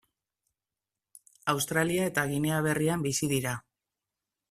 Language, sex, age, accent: Basque, female, 40-49, Mendebalekoa (Araba, Bizkaia, Gipuzkoako mendebaleko herri batzuk)